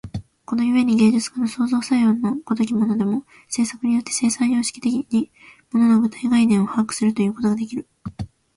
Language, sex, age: Japanese, female, 19-29